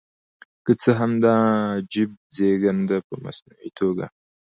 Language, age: Pashto, 19-29